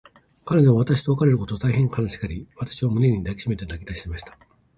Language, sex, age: Japanese, male, 50-59